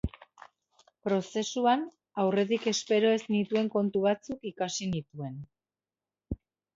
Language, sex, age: Basque, female, 30-39